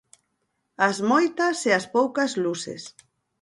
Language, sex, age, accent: Galician, female, 50-59, Atlántico (seseo e gheada)